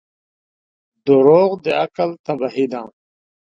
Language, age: Pashto, 40-49